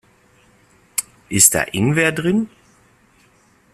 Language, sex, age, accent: German, male, 40-49, Deutschland Deutsch